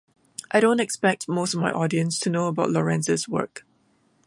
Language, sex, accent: English, female, Singaporean English